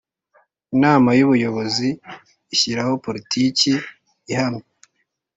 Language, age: Kinyarwanda, 19-29